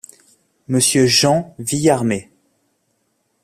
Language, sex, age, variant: French, male, 40-49, Français de métropole